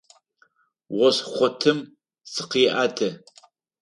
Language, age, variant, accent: Adyghe, 60-69, Адыгабзэ (Кирил, пстэумэ зэдыряе), Кıэмгуй (Çemguy)